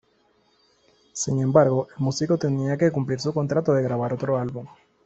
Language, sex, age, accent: Spanish, male, 30-39, Caribe: Cuba, Venezuela, Puerto Rico, República Dominicana, Panamá, Colombia caribeña, México caribeño, Costa del golfo de México